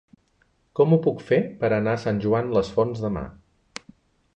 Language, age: Catalan, 40-49